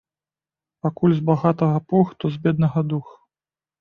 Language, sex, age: Belarusian, male, 30-39